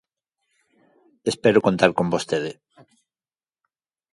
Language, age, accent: Galician, 50-59, Normativo (estándar)